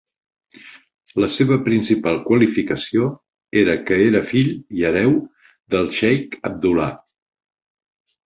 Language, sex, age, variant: Catalan, male, 60-69, Central